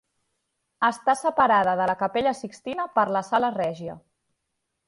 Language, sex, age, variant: Catalan, female, 30-39, Central